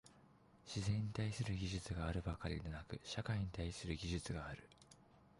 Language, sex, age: Japanese, male, 19-29